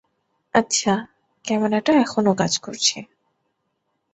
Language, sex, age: Bengali, female, 19-29